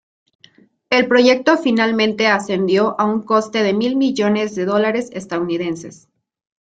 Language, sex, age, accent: Spanish, female, 30-39, México